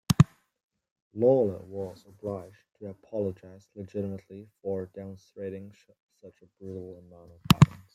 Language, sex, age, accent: English, male, under 19, England English